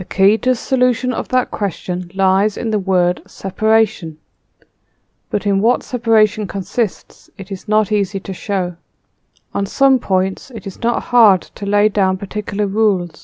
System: none